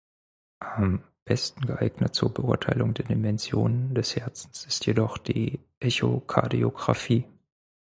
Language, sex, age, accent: German, male, 30-39, Deutschland Deutsch